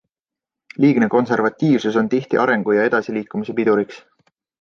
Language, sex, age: Estonian, male, 19-29